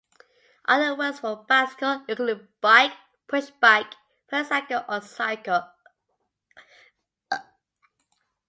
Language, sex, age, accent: English, female, 40-49, Scottish English